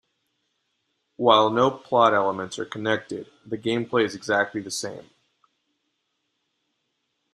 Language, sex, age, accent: English, male, 19-29, United States English